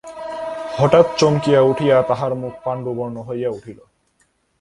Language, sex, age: Bengali, male, 19-29